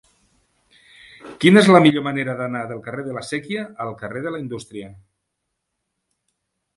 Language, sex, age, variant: Catalan, male, 50-59, Central